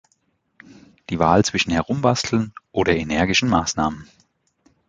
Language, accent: German, Deutschland Deutsch